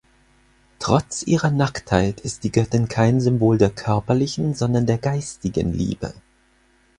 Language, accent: German, Deutschland Deutsch